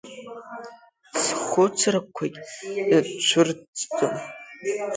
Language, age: Abkhazian, under 19